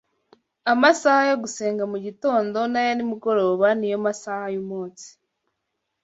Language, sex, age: Kinyarwanda, female, 19-29